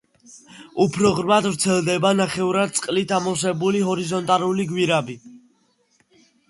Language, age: Georgian, 19-29